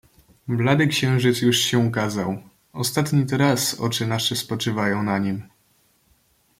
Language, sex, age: Polish, male, 19-29